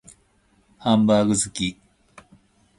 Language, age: Japanese, 50-59